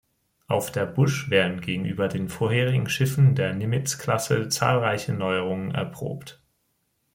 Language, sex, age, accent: German, male, 19-29, Deutschland Deutsch